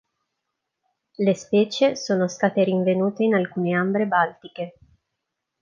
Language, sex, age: Italian, female, 19-29